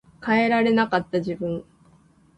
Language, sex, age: Japanese, female, 19-29